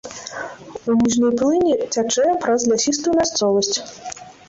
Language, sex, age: Belarusian, female, 19-29